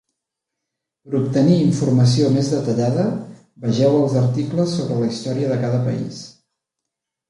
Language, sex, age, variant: Catalan, male, 50-59, Central